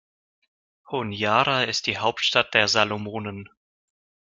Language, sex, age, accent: German, male, 19-29, Russisch Deutsch